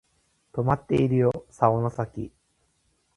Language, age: Japanese, 30-39